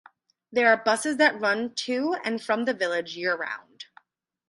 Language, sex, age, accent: English, female, 19-29, United States English